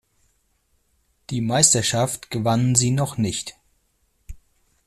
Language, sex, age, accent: German, male, 40-49, Deutschland Deutsch